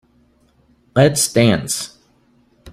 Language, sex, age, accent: English, male, 30-39, United States English